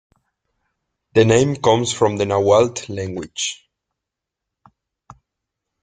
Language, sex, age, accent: English, male, 19-29, United States English